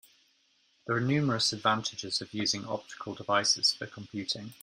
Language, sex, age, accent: English, male, 30-39, England English